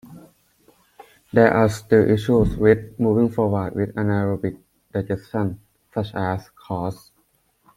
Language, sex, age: English, male, 19-29